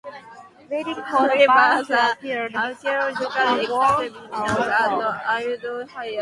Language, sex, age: English, female, 19-29